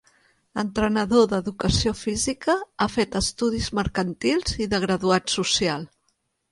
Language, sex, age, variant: Catalan, female, 40-49, Central